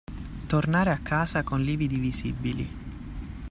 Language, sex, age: Italian, male, 19-29